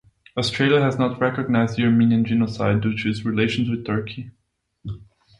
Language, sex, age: English, male, 19-29